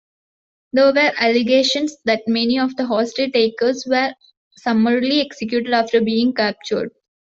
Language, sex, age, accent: English, female, 19-29, India and South Asia (India, Pakistan, Sri Lanka)